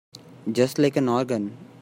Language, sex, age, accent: English, male, 30-39, India and South Asia (India, Pakistan, Sri Lanka)